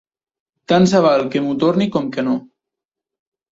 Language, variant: Catalan, Central